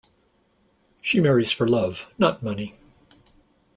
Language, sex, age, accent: English, male, 60-69, United States English